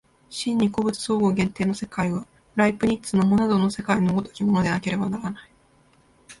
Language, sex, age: Japanese, female, 19-29